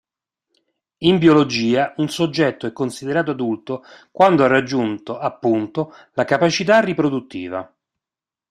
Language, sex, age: Italian, male, 50-59